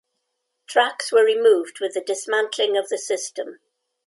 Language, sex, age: English, female, 70-79